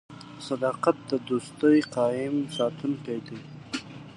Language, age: Pashto, 19-29